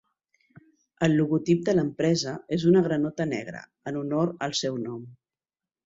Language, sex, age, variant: Catalan, female, 40-49, Central